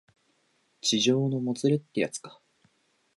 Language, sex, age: Japanese, male, 19-29